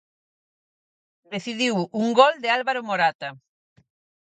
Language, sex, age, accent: Galician, female, 40-49, Atlántico (seseo e gheada)